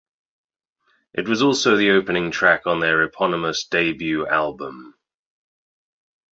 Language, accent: English, England English